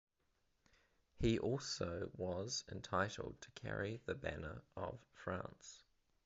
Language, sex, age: English, male, 30-39